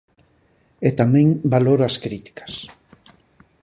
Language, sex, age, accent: Galician, male, 50-59, Atlántico (seseo e gheada)